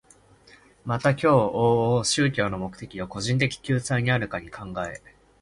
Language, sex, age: Japanese, male, 19-29